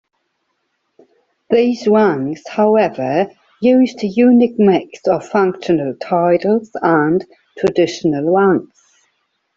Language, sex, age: English, female, 40-49